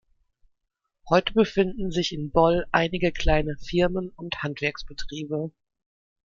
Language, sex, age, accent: German, female, 30-39, Deutschland Deutsch